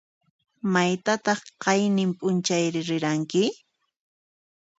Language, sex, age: Puno Quechua, female, 40-49